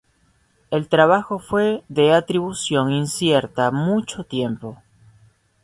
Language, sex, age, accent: Spanish, male, 19-29, Caribe: Cuba, Venezuela, Puerto Rico, República Dominicana, Panamá, Colombia caribeña, México caribeño, Costa del golfo de México